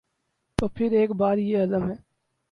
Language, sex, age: Urdu, male, 19-29